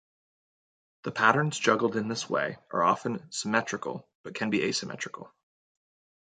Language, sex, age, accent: English, male, 19-29, Canadian English